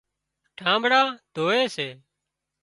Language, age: Wadiyara Koli, 40-49